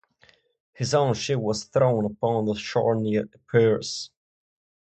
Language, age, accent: English, 19-29, Czech